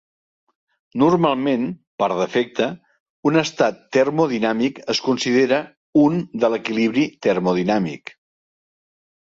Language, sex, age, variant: Catalan, male, 60-69, Central